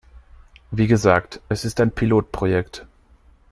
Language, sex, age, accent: German, male, 19-29, Deutschland Deutsch